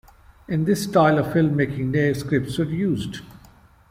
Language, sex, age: English, male, 50-59